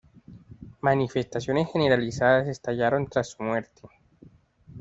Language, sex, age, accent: Spanish, male, 19-29, Caribe: Cuba, Venezuela, Puerto Rico, República Dominicana, Panamá, Colombia caribeña, México caribeño, Costa del golfo de México